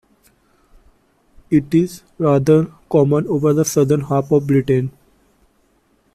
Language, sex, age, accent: English, male, 19-29, India and South Asia (India, Pakistan, Sri Lanka)